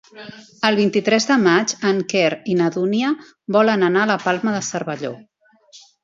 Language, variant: Catalan, Central